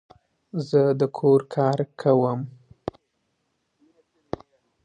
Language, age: Pashto, 19-29